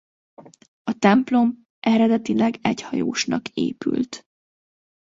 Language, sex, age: Hungarian, female, 19-29